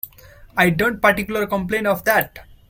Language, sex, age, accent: English, male, 19-29, India and South Asia (India, Pakistan, Sri Lanka)